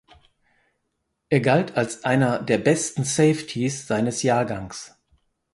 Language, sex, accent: German, male, Deutschland Deutsch